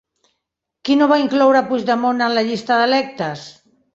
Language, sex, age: Catalan, female, 60-69